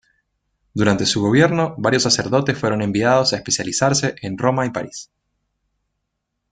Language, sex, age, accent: Spanish, male, 30-39, Chileno: Chile, Cuyo